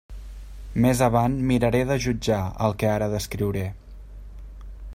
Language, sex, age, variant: Catalan, male, 30-39, Central